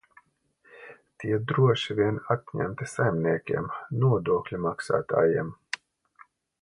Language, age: Latvian, 50-59